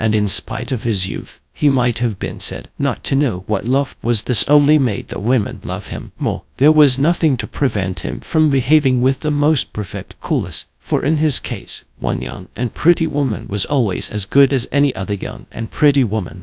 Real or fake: fake